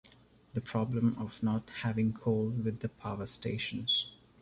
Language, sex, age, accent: English, male, 19-29, India and South Asia (India, Pakistan, Sri Lanka)